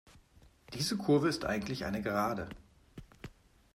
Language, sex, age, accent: German, male, 40-49, Deutschland Deutsch